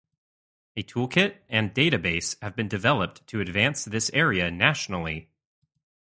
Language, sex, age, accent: English, male, 19-29, United States English